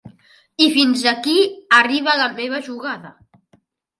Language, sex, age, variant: Catalan, male, under 19, Central